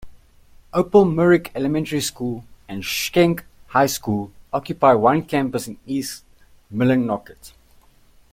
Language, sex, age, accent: English, male, 30-39, Southern African (South Africa, Zimbabwe, Namibia)